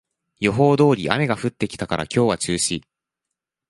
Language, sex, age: Japanese, male, 19-29